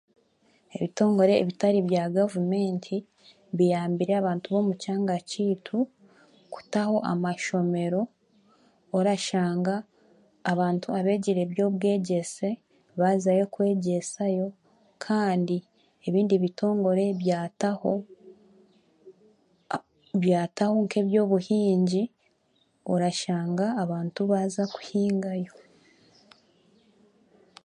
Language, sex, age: Chiga, female, 19-29